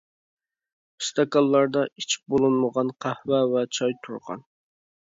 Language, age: Uyghur, 19-29